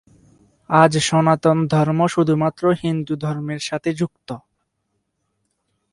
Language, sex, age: Bengali, male, 19-29